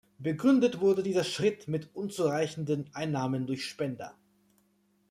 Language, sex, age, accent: German, male, 19-29, Deutschland Deutsch